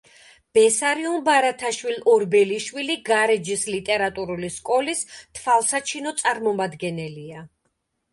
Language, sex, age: Georgian, female, 50-59